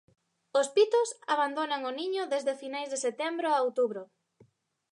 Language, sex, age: Galician, female, 30-39